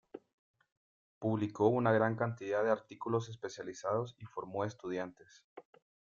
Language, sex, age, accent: Spanish, male, 30-39, América central